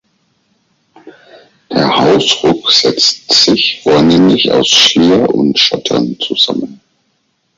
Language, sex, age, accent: German, male, 50-59, Deutschland Deutsch